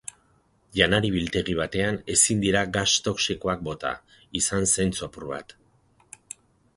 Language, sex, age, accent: Basque, male, 60-69, Erdialdekoa edo Nafarra (Gipuzkoa, Nafarroa)